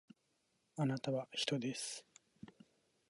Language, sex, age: Japanese, male, 19-29